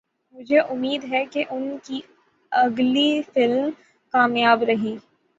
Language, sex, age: Urdu, female, 19-29